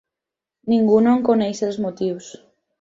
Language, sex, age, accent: Catalan, female, 19-29, valencià